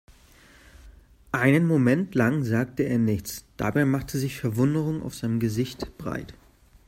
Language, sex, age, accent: German, male, 30-39, Deutschland Deutsch